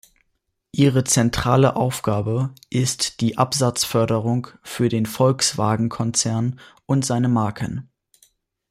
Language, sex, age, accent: German, male, 19-29, Deutschland Deutsch